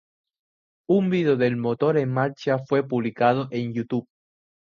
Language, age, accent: Spanish, 19-29, España: Islas Canarias